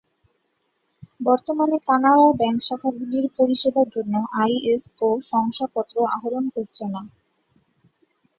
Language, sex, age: Bengali, female, 19-29